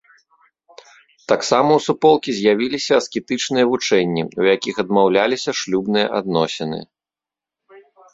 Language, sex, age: Belarusian, male, 30-39